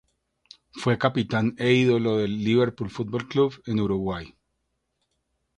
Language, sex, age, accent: Spanish, male, 40-49, Andino-Pacífico: Colombia, Perú, Ecuador, oeste de Bolivia y Venezuela andina